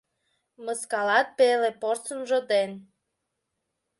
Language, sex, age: Mari, female, 19-29